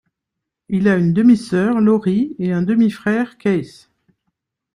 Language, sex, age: French, female, 50-59